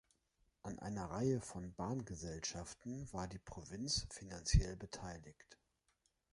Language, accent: German, Deutschland Deutsch